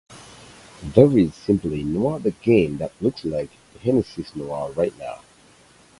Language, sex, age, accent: English, male, 40-49, United States English